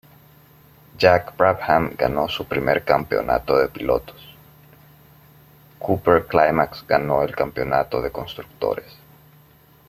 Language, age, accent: Spanish, 19-29, América central